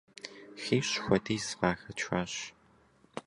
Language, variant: Kabardian, Адыгэбзэ (Къэбэрдей, Кирил, псоми зэдай)